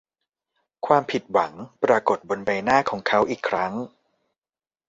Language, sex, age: Thai, male, 19-29